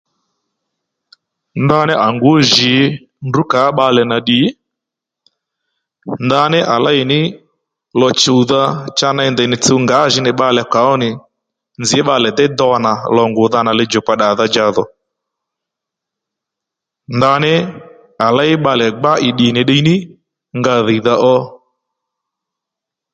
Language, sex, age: Lendu, male, 40-49